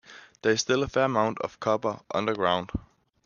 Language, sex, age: English, male, under 19